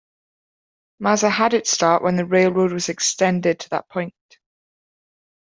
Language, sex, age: English, female, 19-29